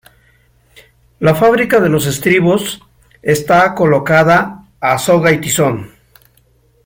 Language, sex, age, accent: Spanish, male, 70-79, México